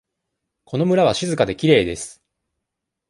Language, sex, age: Japanese, male, 19-29